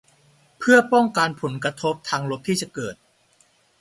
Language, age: Thai, under 19